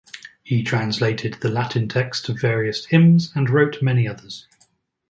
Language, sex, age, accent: English, male, 30-39, England English